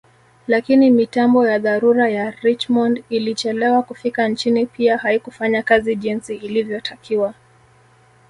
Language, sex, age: Swahili, male, 30-39